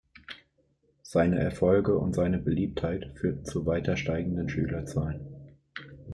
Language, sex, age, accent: German, male, 30-39, Deutschland Deutsch